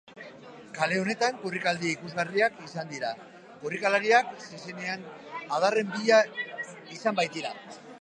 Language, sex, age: Basque, male, 40-49